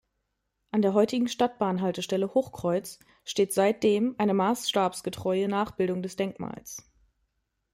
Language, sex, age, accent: German, female, 30-39, Deutschland Deutsch